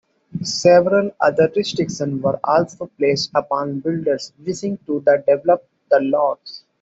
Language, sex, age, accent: English, male, 30-39, India and South Asia (India, Pakistan, Sri Lanka)